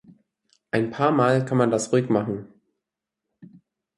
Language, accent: German, Deutschland Deutsch